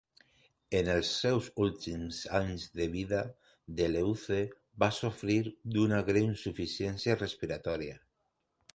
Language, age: Catalan, 40-49